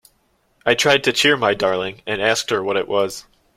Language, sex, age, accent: English, male, 19-29, United States English